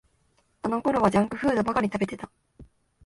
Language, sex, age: Japanese, female, 19-29